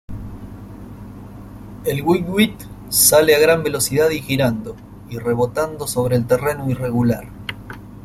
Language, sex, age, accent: Spanish, male, 40-49, Rioplatense: Argentina, Uruguay, este de Bolivia, Paraguay